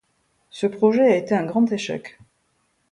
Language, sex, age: French, female, 50-59